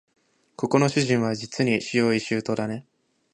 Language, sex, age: Japanese, male, 19-29